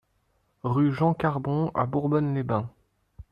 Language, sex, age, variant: French, male, 19-29, Français de métropole